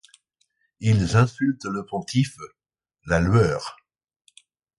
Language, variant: French, Français de métropole